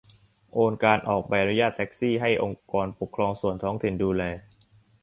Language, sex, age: Thai, male, under 19